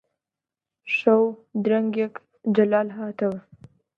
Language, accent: Central Kurdish, سۆرانی